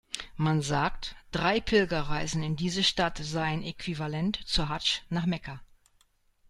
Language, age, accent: German, 60-69, Deutschland Deutsch